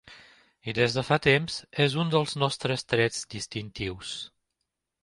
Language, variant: Catalan, Septentrional